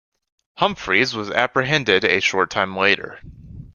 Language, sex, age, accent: English, male, under 19, United States English